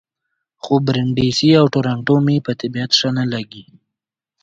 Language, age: Pashto, 19-29